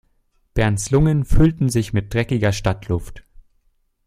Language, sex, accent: German, male, Deutschland Deutsch